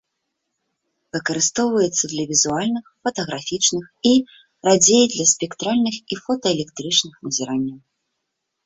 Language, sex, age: Belarusian, female, 30-39